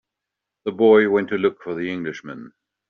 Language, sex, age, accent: English, male, 60-69, England English